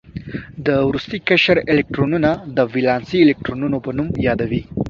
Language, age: Pashto, under 19